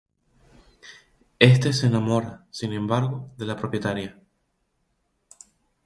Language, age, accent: Spanish, 19-29, España: Islas Canarias